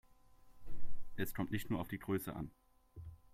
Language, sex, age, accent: German, male, 19-29, Deutschland Deutsch